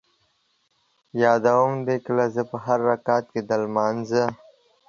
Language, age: Pashto, 19-29